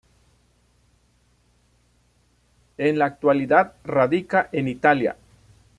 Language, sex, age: Spanish, male, 40-49